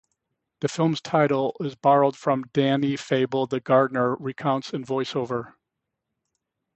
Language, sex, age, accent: English, male, 60-69, United States English